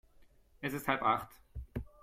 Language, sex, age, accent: German, male, 30-39, Deutschland Deutsch